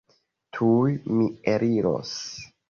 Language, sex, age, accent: Esperanto, male, 19-29, Internacia